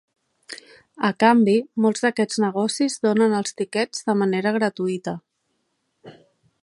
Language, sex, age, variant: Catalan, female, 40-49, Central